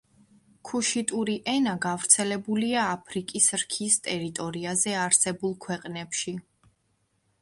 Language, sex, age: Georgian, female, 19-29